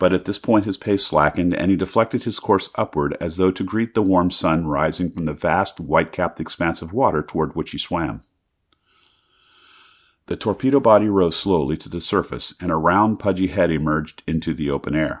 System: none